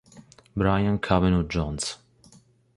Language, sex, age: Italian, male, 19-29